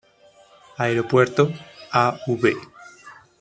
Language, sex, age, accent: Spanish, male, 19-29, América central